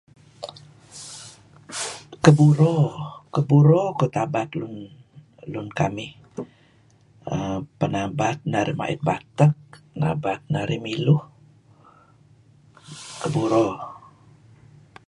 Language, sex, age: Kelabit, female, 60-69